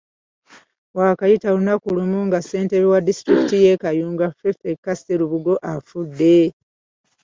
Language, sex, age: Ganda, female, 50-59